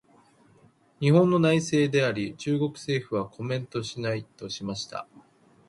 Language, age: Japanese, 30-39